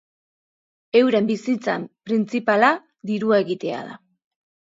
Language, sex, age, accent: Basque, female, 40-49, Erdialdekoa edo Nafarra (Gipuzkoa, Nafarroa)